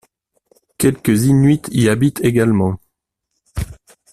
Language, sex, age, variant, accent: French, male, 40-49, Français d'Europe, Français de Suisse